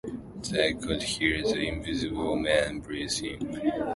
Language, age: English, under 19